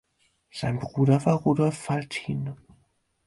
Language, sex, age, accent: German, male, 19-29, Deutschland Deutsch